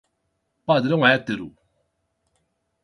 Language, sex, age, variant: Portuguese, male, 40-49, Portuguese (Brasil)